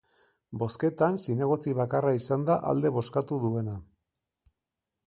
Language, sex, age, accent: Basque, male, 40-49, Mendebalekoa (Araba, Bizkaia, Gipuzkoako mendebaleko herri batzuk)